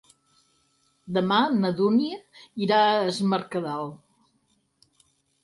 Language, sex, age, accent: Catalan, female, 60-69, Empordanès